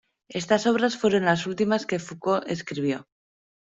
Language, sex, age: Spanish, female, 30-39